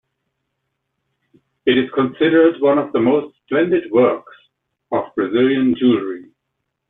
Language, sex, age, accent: English, male, 50-59, Canadian English